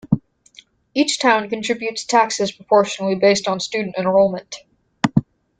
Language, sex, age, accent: English, female, under 19, United States English